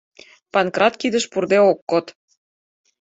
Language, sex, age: Mari, female, 19-29